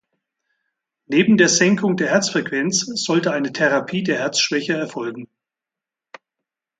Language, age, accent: German, 60-69, Deutschland Deutsch